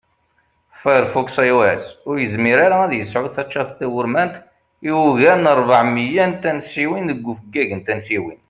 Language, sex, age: Kabyle, male, 40-49